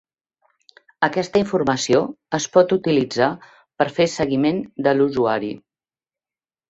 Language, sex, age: Catalan, female, 60-69